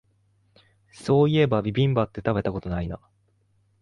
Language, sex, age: Japanese, male, 19-29